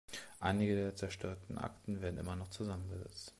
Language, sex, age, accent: German, male, 30-39, Deutschland Deutsch